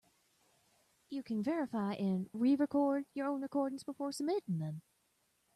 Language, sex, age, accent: English, female, 30-39, United States English